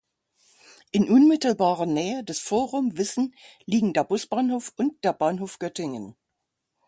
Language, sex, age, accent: German, female, 60-69, Deutschland Deutsch